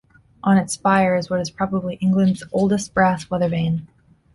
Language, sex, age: English, female, 19-29